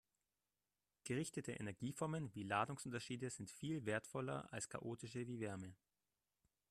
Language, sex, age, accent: German, male, 19-29, Deutschland Deutsch